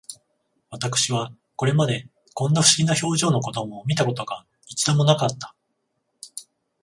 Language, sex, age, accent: Japanese, male, 40-49, 関西